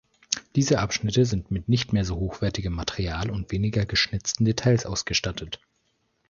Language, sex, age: German, male, 19-29